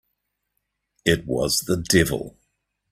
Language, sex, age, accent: English, male, 40-49, New Zealand English